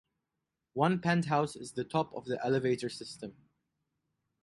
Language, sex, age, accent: English, male, 19-29, United States English